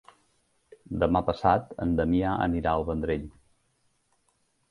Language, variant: Catalan, Central